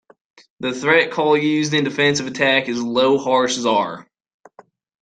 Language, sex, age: English, male, 19-29